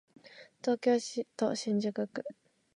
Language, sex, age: Japanese, female, 19-29